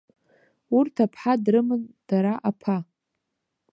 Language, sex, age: Abkhazian, female, under 19